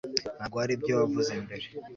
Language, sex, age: Kinyarwanda, male, 19-29